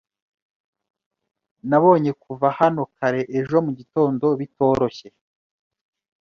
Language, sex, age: Kinyarwanda, male, 30-39